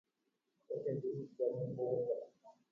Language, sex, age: Guarani, male, 19-29